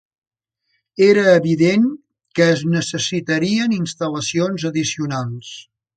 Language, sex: Catalan, male